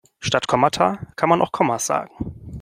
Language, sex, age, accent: German, male, 19-29, Deutschland Deutsch